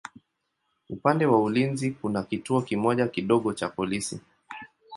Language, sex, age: Swahili, male, 30-39